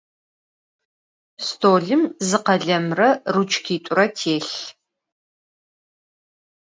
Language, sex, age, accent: Adyghe, female, 40-49, Кıэмгуй (Çemguy)